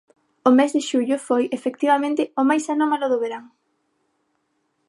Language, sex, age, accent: Galician, female, under 19, Normativo (estándar); Neofalante